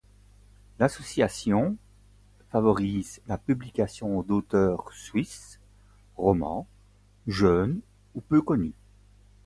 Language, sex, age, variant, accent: French, male, 60-69, Français d'Europe, Français de Belgique